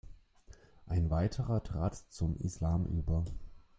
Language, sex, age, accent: German, male, 30-39, Deutschland Deutsch